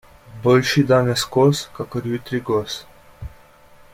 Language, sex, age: Slovenian, male, 30-39